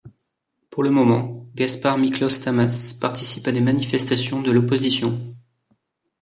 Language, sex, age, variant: French, male, 19-29, Français de métropole